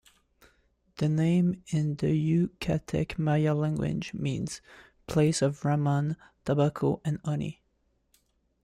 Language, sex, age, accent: English, male, 19-29, Canadian English